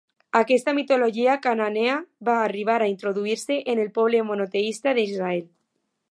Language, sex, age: Catalan, female, under 19